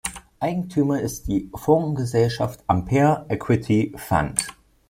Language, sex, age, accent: German, male, 19-29, Deutschland Deutsch